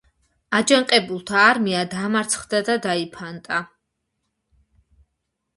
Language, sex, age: Georgian, female, 30-39